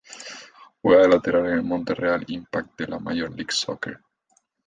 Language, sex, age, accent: Spanish, male, 19-29, Caribe: Cuba, Venezuela, Puerto Rico, República Dominicana, Panamá, Colombia caribeña, México caribeño, Costa del golfo de México